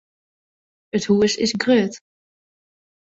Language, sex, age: Western Frisian, female, under 19